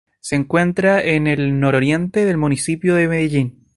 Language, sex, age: Spanish, male, 19-29